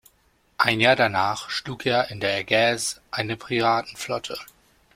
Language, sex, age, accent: German, male, 19-29, Deutschland Deutsch